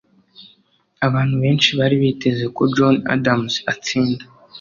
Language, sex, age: Kinyarwanda, male, under 19